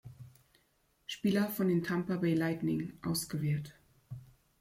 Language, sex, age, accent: German, female, 40-49, Deutschland Deutsch